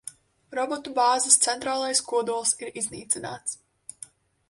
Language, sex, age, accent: Latvian, female, 19-29, Riga